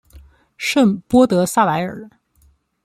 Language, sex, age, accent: Chinese, female, 19-29, 出生地：江西省